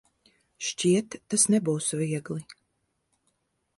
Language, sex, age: Latvian, female, 40-49